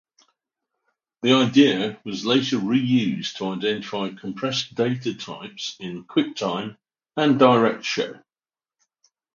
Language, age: English, 60-69